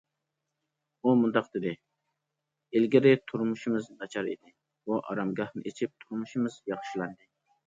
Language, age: Uyghur, under 19